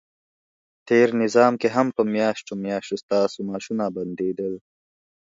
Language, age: Pashto, 19-29